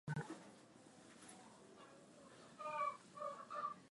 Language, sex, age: Swahili, female, 19-29